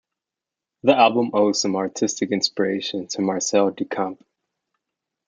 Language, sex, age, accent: English, male, 19-29, United States English